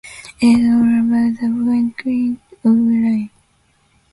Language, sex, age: English, female, 19-29